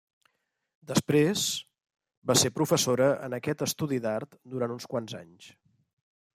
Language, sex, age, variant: Catalan, male, 50-59, Central